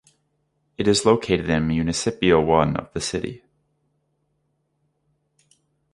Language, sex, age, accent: English, male, 19-29, United States English